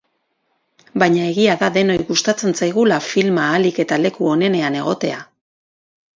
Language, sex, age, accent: Basque, female, 40-49, Erdialdekoa edo Nafarra (Gipuzkoa, Nafarroa)